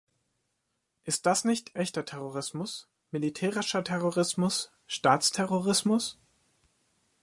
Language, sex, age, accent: German, male, 19-29, Deutschland Deutsch